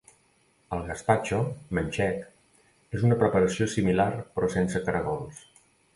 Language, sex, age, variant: Catalan, male, 40-49, Nord-Occidental